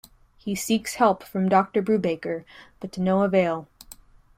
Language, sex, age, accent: English, female, 19-29, United States English